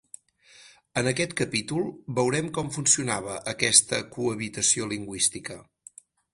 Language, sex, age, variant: Catalan, male, 40-49, Central